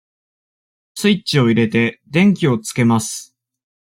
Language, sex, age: Japanese, male, 30-39